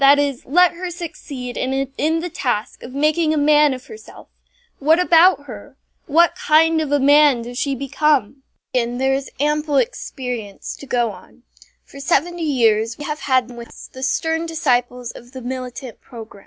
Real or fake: real